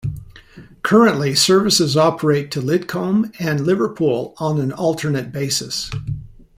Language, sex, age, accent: English, male, 60-69, United States English